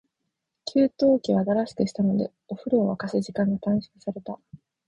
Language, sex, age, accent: Japanese, female, 19-29, 標準語